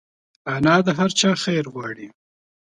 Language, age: Pashto, 19-29